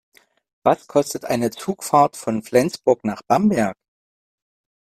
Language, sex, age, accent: German, female, 30-39, Deutschland Deutsch